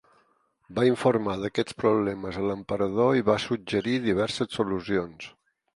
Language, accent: Catalan, mallorquí